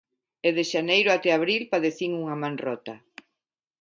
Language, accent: Galician, Neofalante